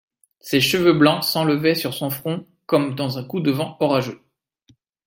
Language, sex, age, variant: French, male, 30-39, Français de métropole